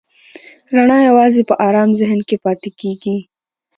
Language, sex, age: Pashto, female, 19-29